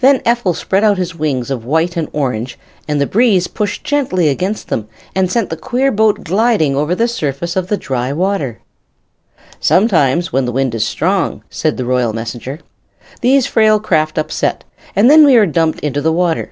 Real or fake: real